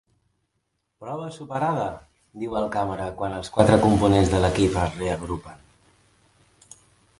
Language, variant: Catalan, Central